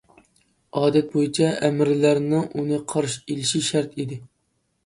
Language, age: Uyghur, 19-29